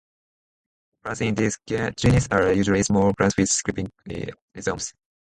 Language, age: English, under 19